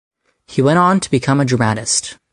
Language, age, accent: English, 19-29, Canadian English